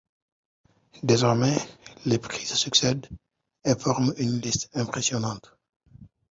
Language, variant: French, Français d'Afrique subsaharienne et des îles africaines